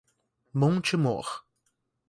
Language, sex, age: Portuguese, male, 19-29